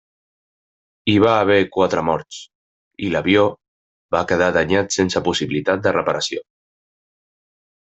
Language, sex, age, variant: Catalan, male, 19-29, Central